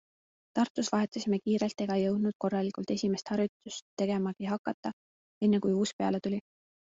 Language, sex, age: Estonian, female, 19-29